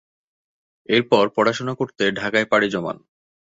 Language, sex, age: Bengali, male, 19-29